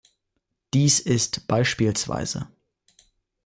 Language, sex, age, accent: German, male, 19-29, Deutschland Deutsch